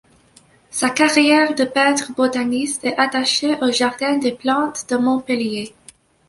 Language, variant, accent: French, Français d'Amérique du Nord, Français du Canada